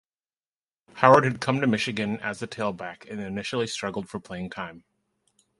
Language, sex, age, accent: English, male, 40-49, United States English